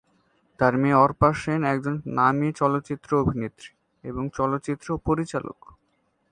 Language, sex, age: Bengali, male, 19-29